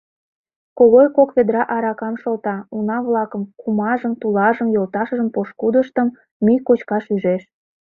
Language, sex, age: Mari, female, 19-29